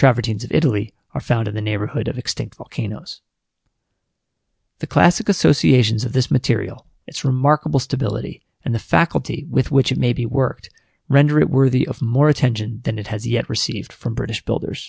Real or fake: real